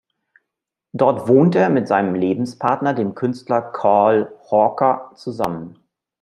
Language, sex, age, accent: German, male, 40-49, Deutschland Deutsch